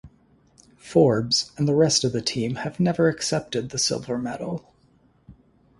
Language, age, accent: English, 40-49, United States English